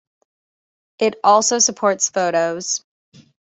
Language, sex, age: English, female, 19-29